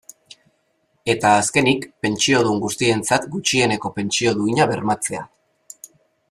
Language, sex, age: Basque, male, 19-29